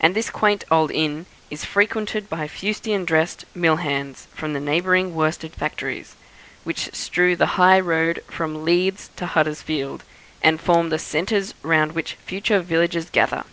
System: none